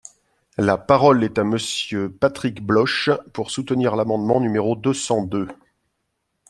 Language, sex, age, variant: French, male, 50-59, Français de métropole